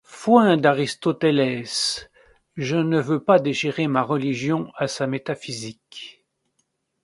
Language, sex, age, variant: French, male, 60-69, Français de métropole